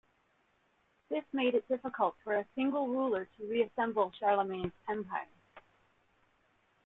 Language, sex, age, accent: English, female, 40-49, United States English